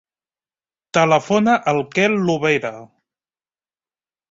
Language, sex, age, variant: Catalan, male, 30-39, Central